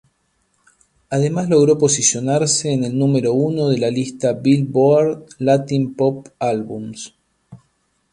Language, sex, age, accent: Spanish, male, 40-49, Rioplatense: Argentina, Uruguay, este de Bolivia, Paraguay